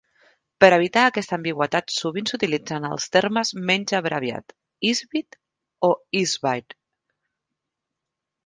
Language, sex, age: Catalan, female, 40-49